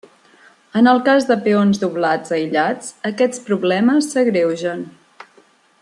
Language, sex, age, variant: Catalan, female, 30-39, Central